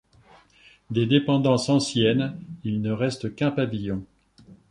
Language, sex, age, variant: French, male, 60-69, Français de métropole